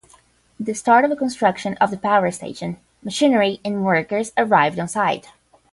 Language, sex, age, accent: English, female, 19-29, United States English; England English